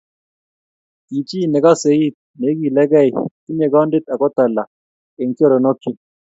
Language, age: Kalenjin, 19-29